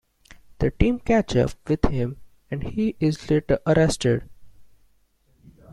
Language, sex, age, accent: English, male, 19-29, India and South Asia (India, Pakistan, Sri Lanka)